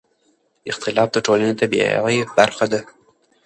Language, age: Pashto, under 19